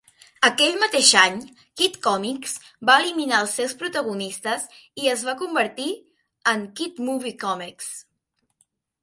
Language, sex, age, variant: Catalan, female, under 19, Central